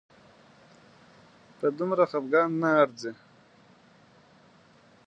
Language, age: Pashto, 19-29